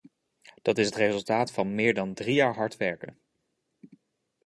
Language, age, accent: Dutch, 19-29, Nederlands Nederlands